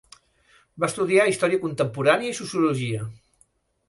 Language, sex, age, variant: Catalan, male, 50-59, Central